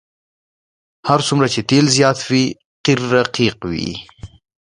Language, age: Pashto, 19-29